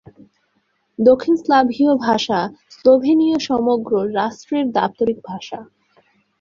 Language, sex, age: Bengali, female, under 19